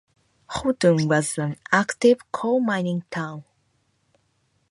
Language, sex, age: English, female, 19-29